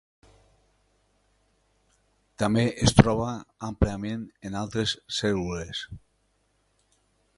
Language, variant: Catalan, Nord-Occidental